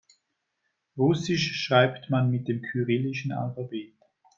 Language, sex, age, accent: German, male, 50-59, Schweizerdeutsch